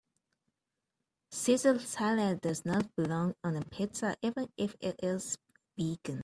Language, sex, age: English, female, 19-29